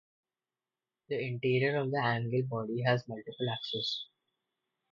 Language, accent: English, India and South Asia (India, Pakistan, Sri Lanka)